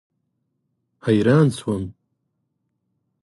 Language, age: Pashto, 30-39